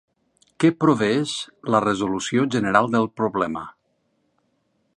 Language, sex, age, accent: Catalan, male, 50-59, valencià